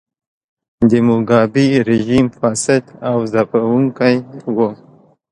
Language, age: Pashto, 19-29